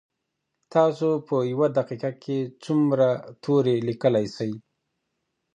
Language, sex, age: Pashto, male, 30-39